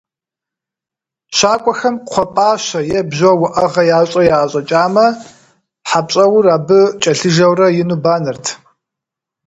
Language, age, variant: Kabardian, 30-39, Адыгэбзэ (Къэбэрдей, Кирил, псоми зэдай)